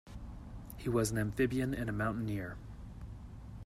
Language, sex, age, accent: English, male, 30-39, United States English